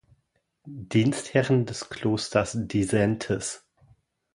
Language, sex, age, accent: German, male, 40-49, Deutschland Deutsch